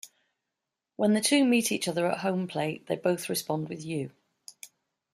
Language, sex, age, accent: English, female, 50-59, England English